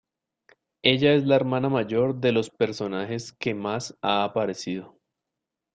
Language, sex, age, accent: Spanish, male, 19-29, Caribe: Cuba, Venezuela, Puerto Rico, República Dominicana, Panamá, Colombia caribeña, México caribeño, Costa del golfo de México